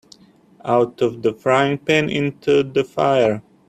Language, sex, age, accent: English, male, 40-49, Australian English